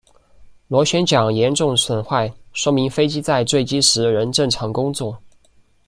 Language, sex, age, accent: Chinese, male, 19-29, 出生地：四川省